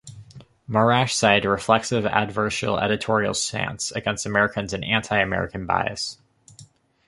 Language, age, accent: English, 19-29, United States English